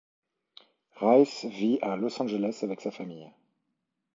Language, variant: French, Français de métropole